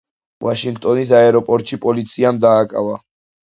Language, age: Georgian, under 19